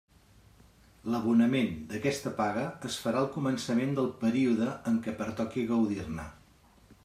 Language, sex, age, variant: Catalan, male, 50-59, Central